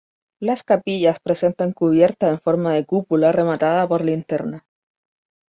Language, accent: Spanish, Chileno: Chile, Cuyo